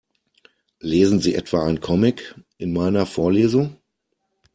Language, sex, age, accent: German, male, 40-49, Deutschland Deutsch